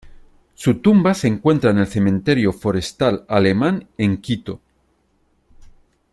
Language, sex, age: Spanish, male, 40-49